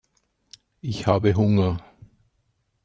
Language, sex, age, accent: German, male, 40-49, Österreichisches Deutsch